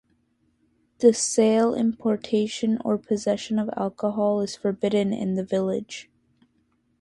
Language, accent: English, United States English